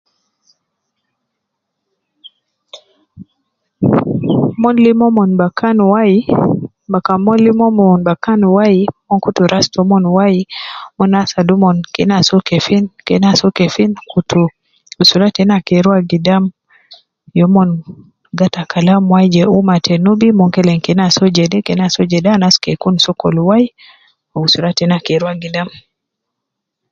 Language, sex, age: Nubi, female, 30-39